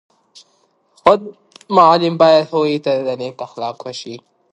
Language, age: Pashto, under 19